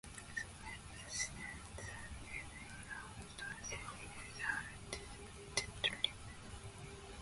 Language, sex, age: English, female, 19-29